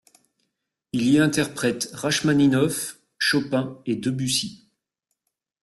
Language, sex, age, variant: French, male, 40-49, Français de métropole